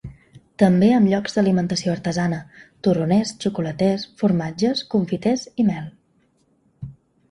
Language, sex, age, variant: Catalan, female, 19-29, Balear